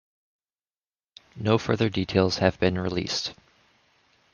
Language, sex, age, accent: English, male, 30-39, United States English